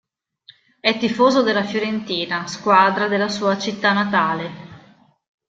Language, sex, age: Italian, female, 50-59